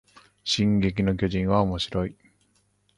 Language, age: Japanese, 50-59